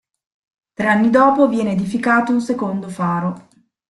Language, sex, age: Italian, female, 40-49